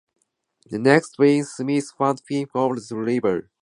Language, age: English, 19-29